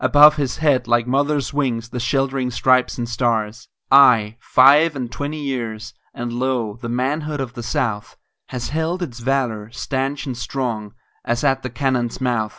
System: none